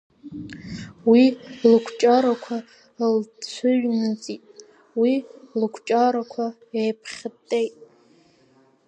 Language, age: Abkhazian, under 19